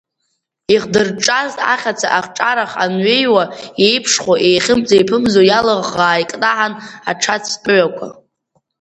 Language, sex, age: Abkhazian, female, under 19